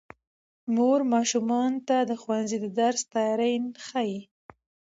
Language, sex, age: Pashto, female, 19-29